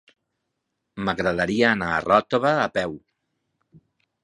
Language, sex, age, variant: Catalan, male, 50-59, Septentrional